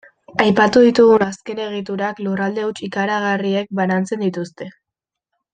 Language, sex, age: Basque, female, under 19